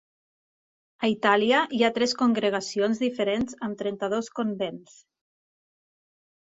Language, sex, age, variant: Catalan, female, 30-39, Nord-Occidental